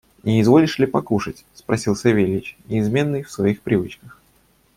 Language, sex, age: Russian, male, 19-29